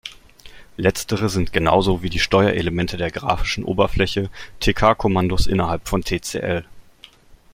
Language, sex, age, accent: German, male, 19-29, Deutschland Deutsch